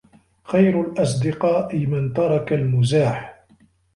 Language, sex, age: Arabic, male, 30-39